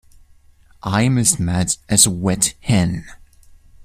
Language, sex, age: English, male, 19-29